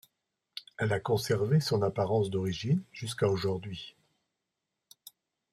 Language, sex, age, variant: French, male, 60-69, Français de métropole